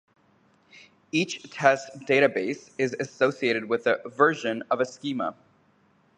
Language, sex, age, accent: English, male, 19-29, United States English